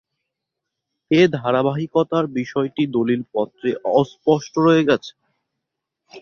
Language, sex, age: Bengali, male, 19-29